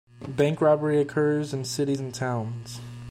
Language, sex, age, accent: English, male, 19-29, United States English